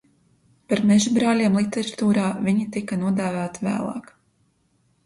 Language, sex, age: Latvian, female, 19-29